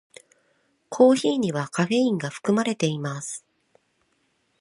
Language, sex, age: Japanese, female, 40-49